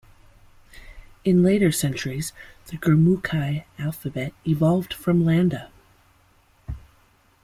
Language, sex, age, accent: English, female, 40-49, United States English